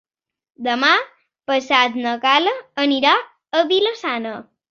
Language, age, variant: Catalan, under 19, Balear